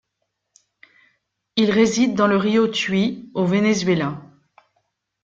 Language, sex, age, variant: French, female, 50-59, Français de métropole